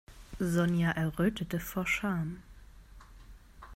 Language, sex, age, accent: German, female, 19-29, Deutschland Deutsch